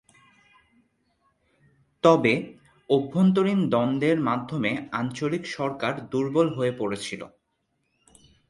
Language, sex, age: Bengali, male, 19-29